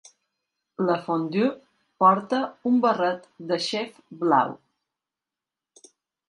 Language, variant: Catalan, Balear